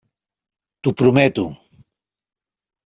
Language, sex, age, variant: Catalan, male, 50-59, Central